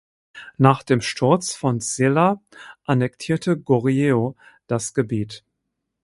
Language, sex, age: German, male, 50-59